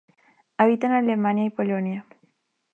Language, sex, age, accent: Spanish, female, 19-29, Andino-Pacífico: Colombia, Perú, Ecuador, oeste de Bolivia y Venezuela andina